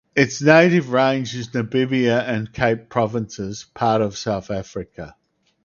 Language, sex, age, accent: English, male, 50-59, Australian English